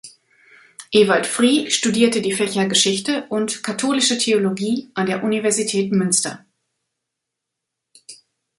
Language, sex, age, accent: German, female, 50-59, Deutschland Deutsch